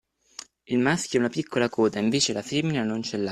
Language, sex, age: Italian, male, 19-29